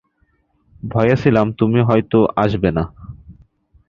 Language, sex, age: Bengali, male, 19-29